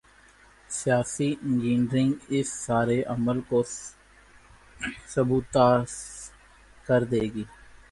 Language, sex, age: Urdu, male, 19-29